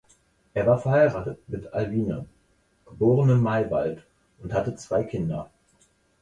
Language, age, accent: German, 30-39, Deutschland Deutsch